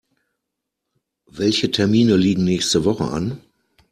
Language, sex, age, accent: German, male, 40-49, Deutschland Deutsch